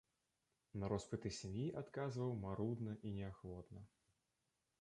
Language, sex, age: Belarusian, male, 19-29